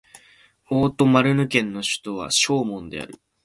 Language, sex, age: Japanese, male, 19-29